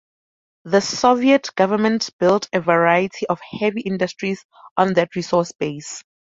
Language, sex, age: English, female, 19-29